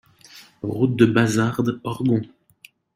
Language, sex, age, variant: French, male, 30-39, Français de métropole